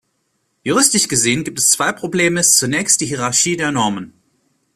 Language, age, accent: German, 19-29, Deutschland Deutsch